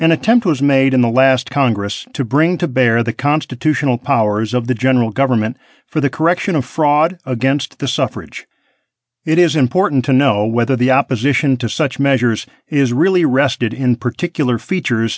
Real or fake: real